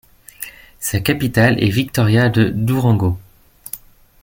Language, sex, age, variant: French, male, 19-29, Français de métropole